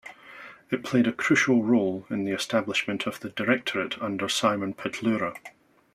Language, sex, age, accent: English, male, 40-49, Scottish English